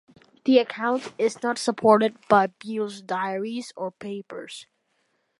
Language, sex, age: English, male, under 19